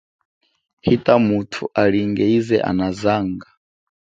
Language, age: Chokwe, 19-29